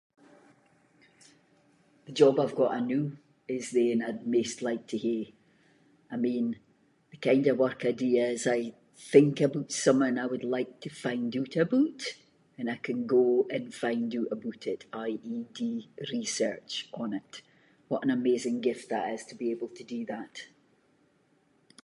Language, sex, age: Scots, female, 50-59